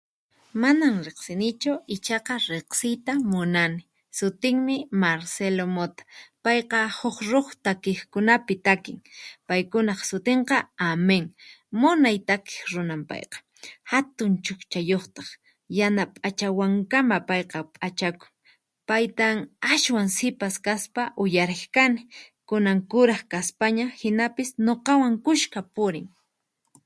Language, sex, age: Puno Quechua, female, 19-29